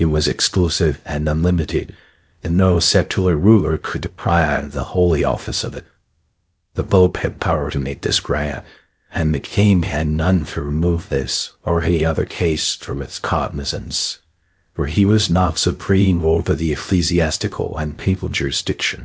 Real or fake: fake